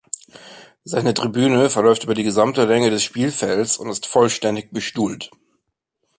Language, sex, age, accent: German, male, 30-39, Deutschland Deutsch